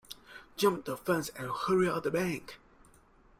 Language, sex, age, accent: English, male, 19-29, Malaysian English